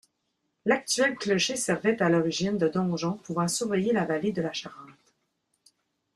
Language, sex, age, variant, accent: French, female, 50-59, Français d'Amérique du Nord, Français du Canada